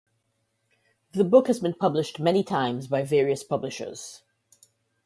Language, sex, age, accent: English, female, 50-59, West Indies and Bermuda (Bahamas, Bermuda, Jamaica, Trinidad)